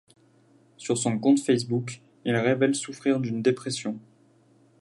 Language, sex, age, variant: French, male, 19-29, Français de métropole